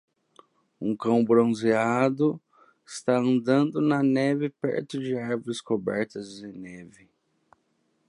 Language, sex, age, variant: Portuguese, male, 19-29, Portuguese (Brasil)